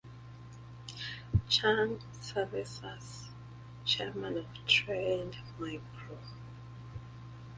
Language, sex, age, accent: English, female, 19-29, United States English